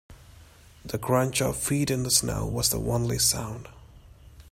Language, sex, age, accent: English, male, 19-29, India and South Asia (India, Pakistan, Sri Lanka)